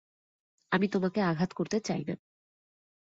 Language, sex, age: Bengali, female, 19-29